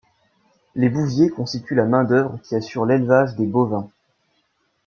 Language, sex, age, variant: French, male, 19-29, Français de métropole